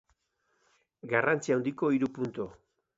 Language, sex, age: Basque, male, 60-69